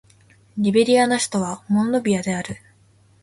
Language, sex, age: Japanese, female, 19-29